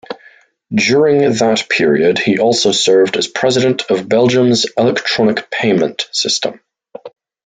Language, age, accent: English, 19-29, Irish English